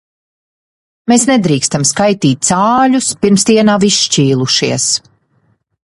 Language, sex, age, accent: Latvian, female, 40-49, bez akcenta